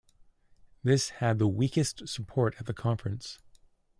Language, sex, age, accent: English, male, 30-39, Canadian English